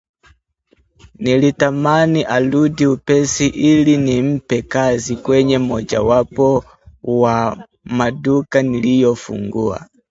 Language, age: Swahili, 19-29